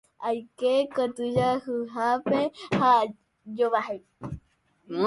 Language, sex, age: Guarani, female, under 19